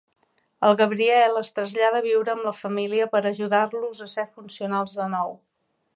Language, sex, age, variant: Catalan, female, 40-49, Central